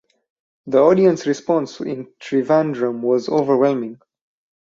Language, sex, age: English, male, 19-29